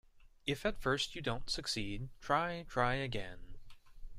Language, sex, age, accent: English, male, 19-29, United States English